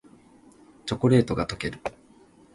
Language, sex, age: Japanese, male, 19-29